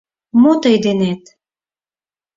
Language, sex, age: Mari, female, 40-49